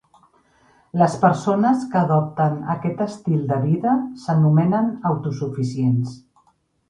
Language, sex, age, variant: Catalan, female, 50-59, Central